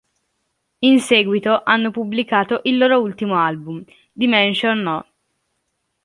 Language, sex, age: Italian, female, under 19